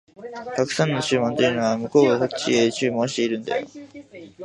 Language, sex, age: Japanese, male, 19-29